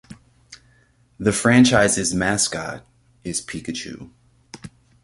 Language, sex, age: English, male, 30-39